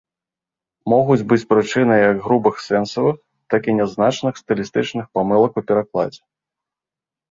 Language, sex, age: Belarusian, male, 30-39